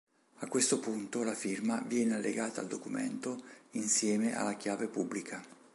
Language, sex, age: Italian, male, 50-59